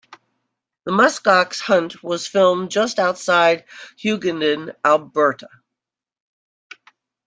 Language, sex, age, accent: English, female, 60-69, United States English